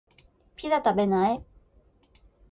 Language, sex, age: Japanese, female, 19-29